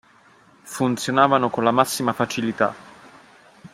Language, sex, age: Italian, male, 19-29